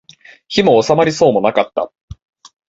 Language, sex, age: Japanese, male, 19-29